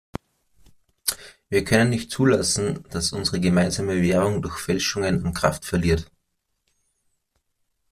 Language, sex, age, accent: German, male, 30-39, Österreichisches Deutsch